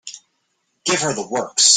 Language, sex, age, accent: English, male, 40-49, United States English